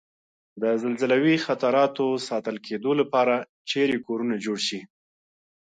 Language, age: Pashto, 30-39